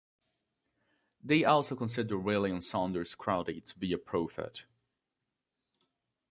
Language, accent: English, England English